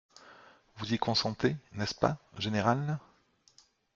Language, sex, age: French, male, 50-59